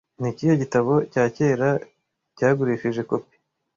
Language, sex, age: Kinyarwanda, male, 19-29